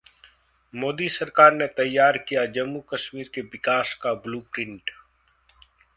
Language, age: Hindi, 40-49